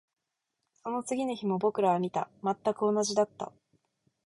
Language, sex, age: Japanese, female, 19-29